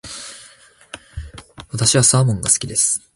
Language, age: Japanese, under 19